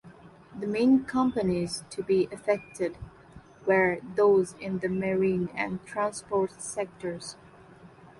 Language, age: English, 19-29